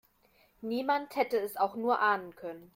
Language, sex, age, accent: German, female, 50-59, Deutschland Deutsch